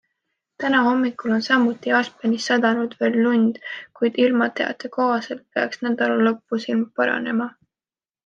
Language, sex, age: Estonian, female, 19-29